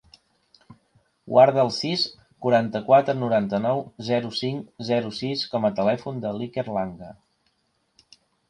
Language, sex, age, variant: Catalan, male, 40-49, Central